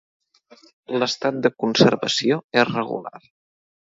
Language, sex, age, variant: Catalan, male, under 19, Central